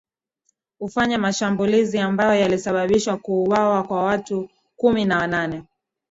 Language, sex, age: Swahili, female, 19-29